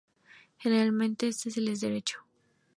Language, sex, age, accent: Spanish, female, 19-29, México